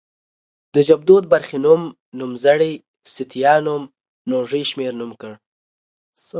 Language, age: Pashto, 19-29